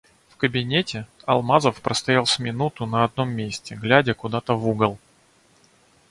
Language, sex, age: Russian, male, 30-39